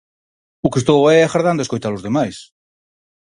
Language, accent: Galician, Normativo (estándar)